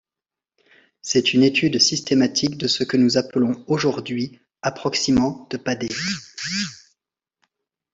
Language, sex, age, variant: French, male, 30-39, Français de métropole